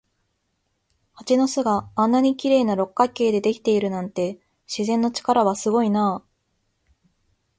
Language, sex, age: Japanese, female, 19-29